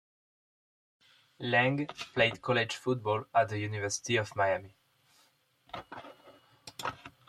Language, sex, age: English, male, 19-29